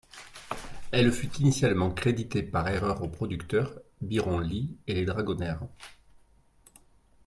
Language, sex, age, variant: French, male, 40-49, Français de métropole